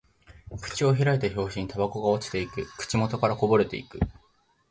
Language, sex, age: Japanese, male, 19-29